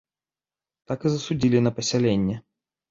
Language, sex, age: Belarusian, male, 30-39